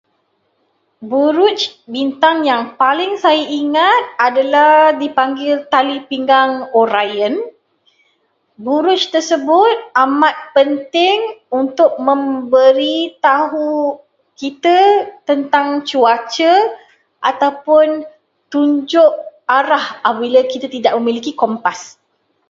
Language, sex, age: Malay, female, 30-39